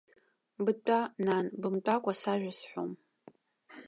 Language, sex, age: Abkhazian, female, 19-29